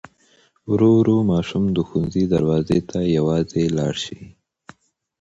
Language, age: Pashto, 30-39